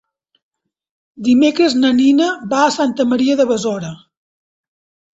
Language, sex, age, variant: Catalan, male, 50-59, Central